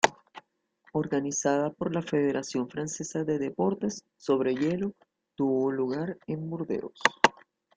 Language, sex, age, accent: Spanish, female, 50-59, Caribe: Cuba, Venezuela, Puerto Rico, República Dominicana, Panamá, Colombia caribeña, México caribeño, Costa del golfo de México